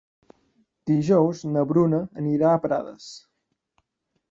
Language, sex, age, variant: Catalan, male, 19-29, Central